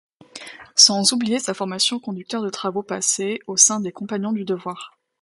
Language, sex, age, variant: French, female, 19-29, Français d'Europe